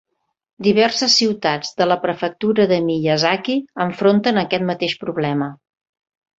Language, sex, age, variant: Catalan, female, 50-59, Central